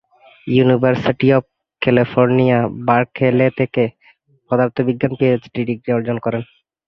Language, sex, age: Bengali, male, 19-29